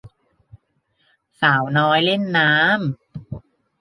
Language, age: Thai, 19-29